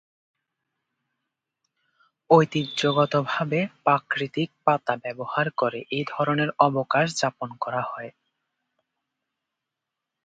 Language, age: Bengali, 19-29